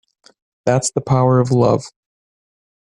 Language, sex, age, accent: English, male, 19-29, United States English